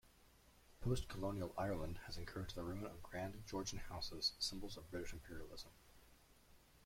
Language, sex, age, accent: English, male, 19-29, United States English